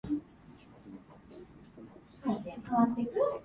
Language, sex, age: Japanese, male, under 19